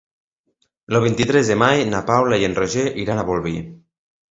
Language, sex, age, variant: Catalan, male, 19-29, Nord-Occidental